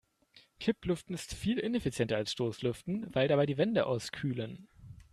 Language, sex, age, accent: German, male, 19-29, Deutschland Deutsch